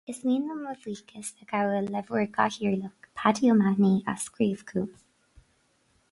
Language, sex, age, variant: Irish, female, 19-29, Gaeilge na Mumhan